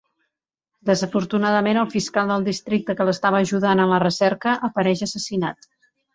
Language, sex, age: Catalan, female, 50-59